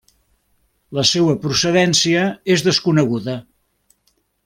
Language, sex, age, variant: Catalan, male, 70-79, Central